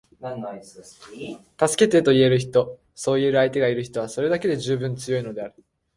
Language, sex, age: Japanese, male, under 19